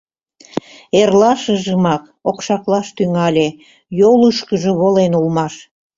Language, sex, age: Mari, female, 70-79